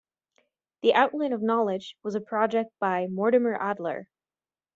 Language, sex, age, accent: English, female, 19-29, United States English